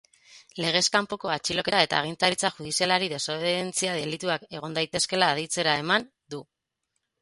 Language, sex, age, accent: Basque, female, 30-39, Mendebalekoa (Araba, Bizkaia, Gipuzkoako mendebaleko herri batzuk)